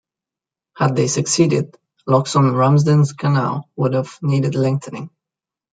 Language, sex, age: English, male, 19-29